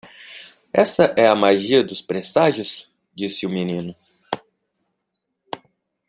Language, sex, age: Portuguese, male, 19-29